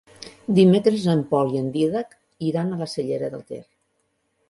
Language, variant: Catalan, Central